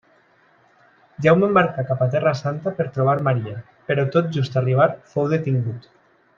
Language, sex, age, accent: Catalan, male, 30-39, valencià